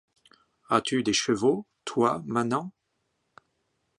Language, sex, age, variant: French, male, 40-49, Français de métropole